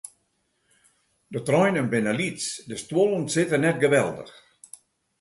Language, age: Western Frisian, 70-79